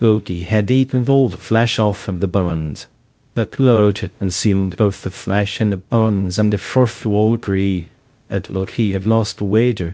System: TTS, VITS